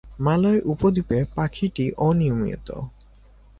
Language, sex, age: Bengali, male, 19-29